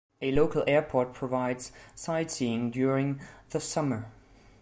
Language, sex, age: English, male, 19-29